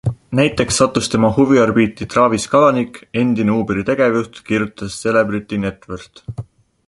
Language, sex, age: Estonian, male, 19-29